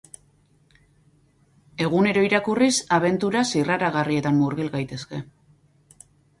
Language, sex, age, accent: Basque, female, 40-49, Mendebalekoa (Araba, Bizkaia, Gipuzkoako mendebaleko herri batzuk)